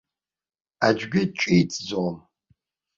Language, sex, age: Abkhazian, male, 60-69